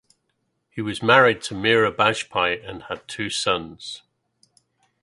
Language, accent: English, England English